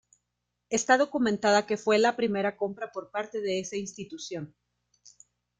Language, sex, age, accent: Spanish, female, 40-49, México